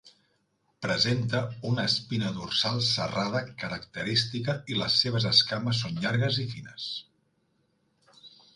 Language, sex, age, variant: Catalan, male, 40-49, Central